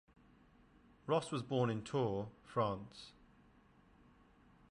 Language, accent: English, England English